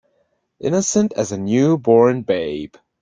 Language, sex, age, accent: English, male, 19-29, United States English